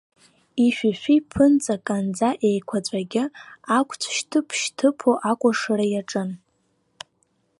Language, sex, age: Abkhazian, female, 19-29